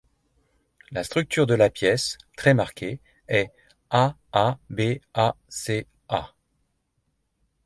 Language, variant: French, Français de métropole